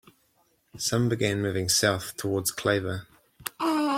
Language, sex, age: English, male, 30-39